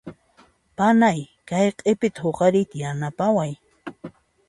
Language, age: Puno Quechua, 50-59